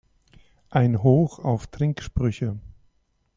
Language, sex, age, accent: German, male, 50-59, Deutschland Deutsch